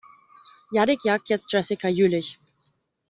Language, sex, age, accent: German, female, 19-29, Deutschland Deutsch